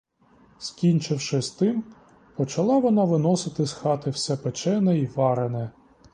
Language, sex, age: Ukrainian, male, 30-39